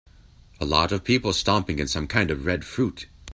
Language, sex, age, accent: English, male, 19-29, United States English